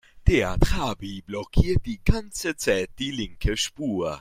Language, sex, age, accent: German, male, under 19, Österreichisches Deutsch